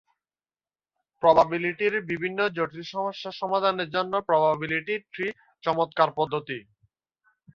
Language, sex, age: Bengali, male, 19-29